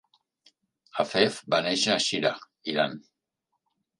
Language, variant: Catalan, Central